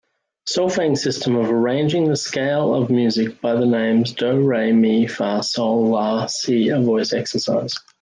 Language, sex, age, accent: English, male, 40-49, Australian English